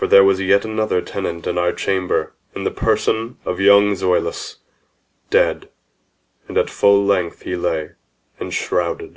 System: none